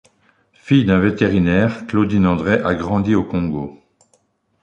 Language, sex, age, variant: French, male, 60-69, Français de métropole